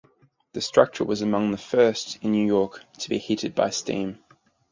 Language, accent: English, Australian English